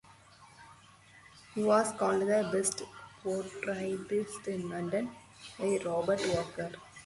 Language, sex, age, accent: English, female, 19-29, United States English